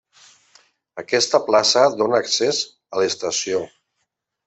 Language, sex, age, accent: Catalan, male, 50-59, valencià